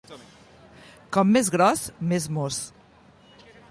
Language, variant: Catalan, Central